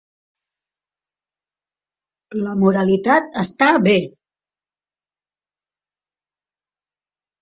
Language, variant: Catalan, Central